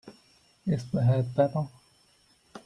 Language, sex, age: English, male, 30-39